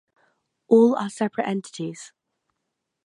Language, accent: English, England English; Welsh English